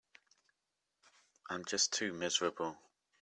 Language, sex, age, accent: English, male, 19-29, England English